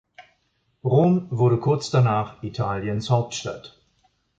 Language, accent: German, Deutschland Deutsch